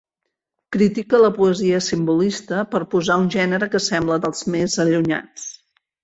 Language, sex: Catalan, female